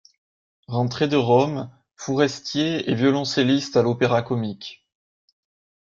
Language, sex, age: French, male, 19-29